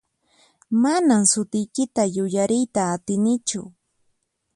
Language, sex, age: Puno Quechua, female, 19-29